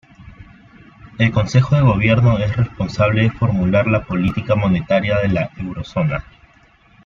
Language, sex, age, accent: Spanish, male, 19-29, Andino-Pacífico: Colombia, Perú, Ecuador, oeste de Bolivia y Venezuela andina